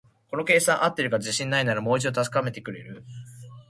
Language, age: Japanese, under 19